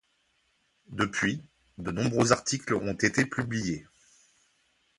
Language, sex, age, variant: French, male, 40-49, Français de métropole